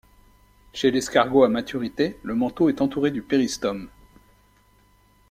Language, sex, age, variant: French, male, 40-49, Français de métropole